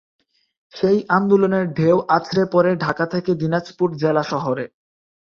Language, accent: Bengali, Bangladeshi; শুদ্ধ বাংলা